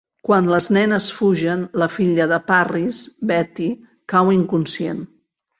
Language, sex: Catalan, female